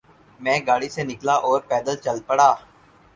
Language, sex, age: Urdu, male, 19-29